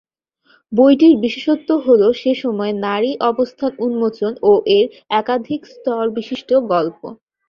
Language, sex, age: Bengali, female, 19-29